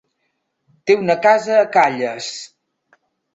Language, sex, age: Catalan, female, 60-69